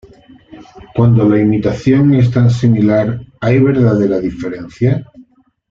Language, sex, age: Spanish, male, 50-59